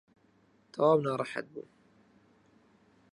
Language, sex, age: Central Kurdish, male, 19-29